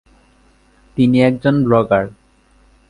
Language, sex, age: Bengali, male, under 19